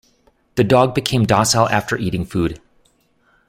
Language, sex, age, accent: English, male, 40-49, United States English